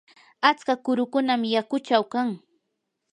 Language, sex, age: Yanahuanca Pasco Quechua, female, 19-29